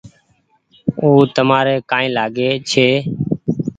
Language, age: Goaria, 30-39